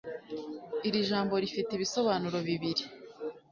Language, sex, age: Kinyarwanda, female, 19-29